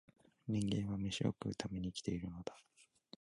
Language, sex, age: Japanese, male, 19-29